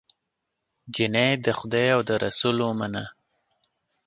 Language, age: Pashto, 30-39